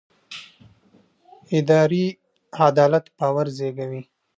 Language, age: Pashto, 30-39